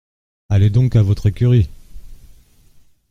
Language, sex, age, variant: French, male, 40-49, Français de métropole